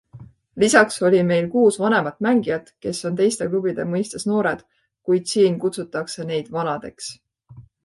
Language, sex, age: Estonian, female, 30-39